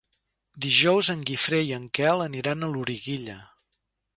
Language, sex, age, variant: Catalan, male, 60-69, Central